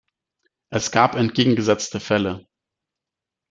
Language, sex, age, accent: German, male, 19-29, Deutschland Deutsch